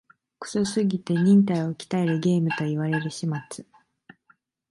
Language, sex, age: Japanese, female, 19-29